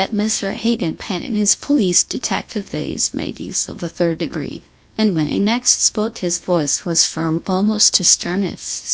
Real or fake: fake